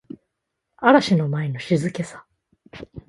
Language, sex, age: Japanese, female, 19-29